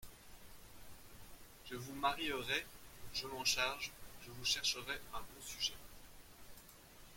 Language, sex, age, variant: French, male, 30-39, Français de métropole